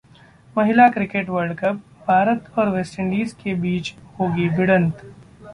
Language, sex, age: Hindi, male, 30-39